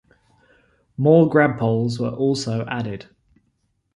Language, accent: English, England English